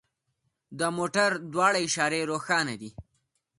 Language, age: Pashto, under 19